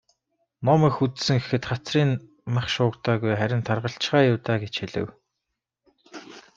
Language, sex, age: Mongolian, male, 19-29